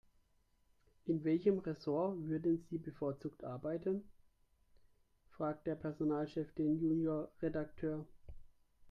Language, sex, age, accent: German, male, 30-39, Deutschland Deutsch